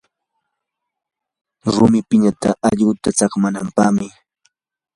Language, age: Yanahuanca Pasco Quechua, 19-29